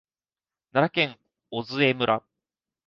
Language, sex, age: Japanese, male, 19-29